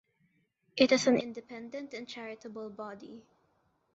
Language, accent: English, Filipino